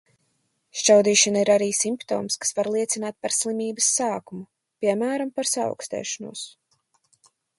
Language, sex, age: Latvian, female, under 19